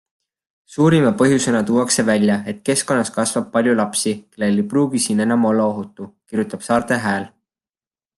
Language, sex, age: Estonian, male, 19-29